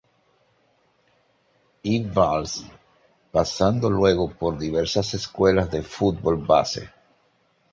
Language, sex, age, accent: Spanish, male, 40-49, Caribe: Cuba, Venezuela, Puerto Rico, República Dominicana, Panamá, Colombia caribeña, México caribeño, Costa del golfo de México